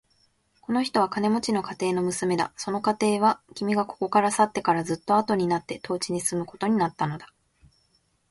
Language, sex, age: Japanese, female, 19-29